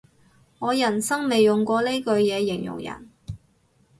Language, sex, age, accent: Cantonese, female, 30-39, 广州音